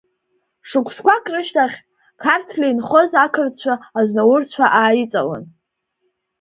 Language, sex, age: Abkhazian, female, under 19